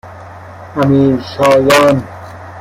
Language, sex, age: Persian, male, 30-39